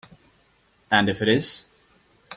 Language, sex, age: English, male, 30-39